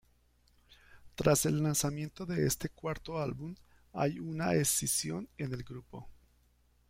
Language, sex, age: Spanish, male, 50-59